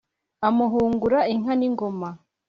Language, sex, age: Kinyarwanda, female, 19-29